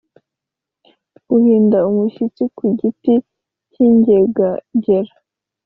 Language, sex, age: Kinyarwanda, female, 19-29